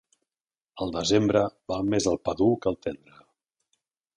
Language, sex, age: Catalan, male, 50-59